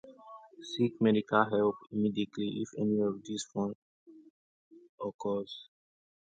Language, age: English, 19-29